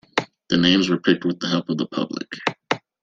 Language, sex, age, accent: English, male, 19-29, United States English